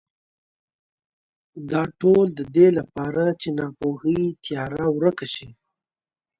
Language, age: Pashto, 19-29